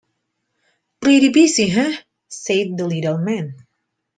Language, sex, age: English, female, 30-39